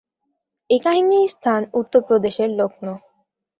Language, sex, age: Bengali, female, 30-39